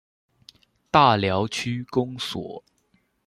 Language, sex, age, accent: Chinese, male, under 19, 出生地：湖南省